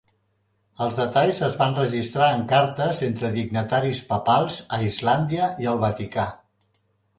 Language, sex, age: Catalan, male, 60-69